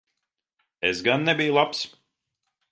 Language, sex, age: Latvian, male, 30-39